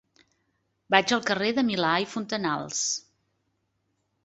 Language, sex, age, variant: Catalan, female, 60-69, Central